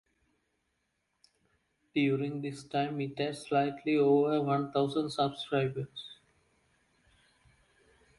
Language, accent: English, United States English